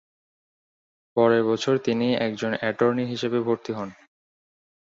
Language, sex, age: Bengali, male, 19-29